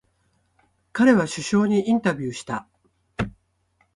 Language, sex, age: Japanese, female, 60-69